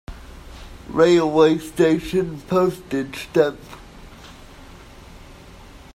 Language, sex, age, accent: English, male, 30-39, England English